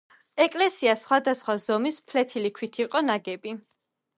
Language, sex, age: Georgian, female, 19-29